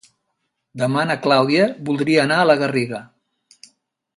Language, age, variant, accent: Catalan, 60-69, Central, central